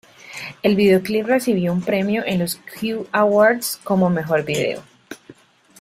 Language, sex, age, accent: Spanish, female, 30-39, Caribe: Cuba, Venezuela, Puerto Rico, República Dominicana, Panamá, Colombia caribeña, México caribeño, Costa del golfo de México